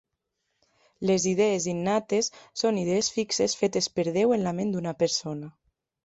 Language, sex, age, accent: Catalan, female, 19-29, valencià